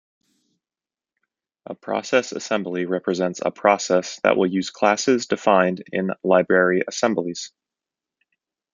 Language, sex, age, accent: English, male, 30-39, United States English